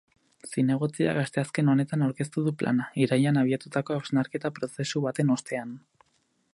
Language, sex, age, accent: Basque, male, 19-29, Erdialdekoa edo Nafarra (Gipuzkoa, Nafarroa)